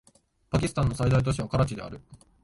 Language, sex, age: Japanese, male, 19-29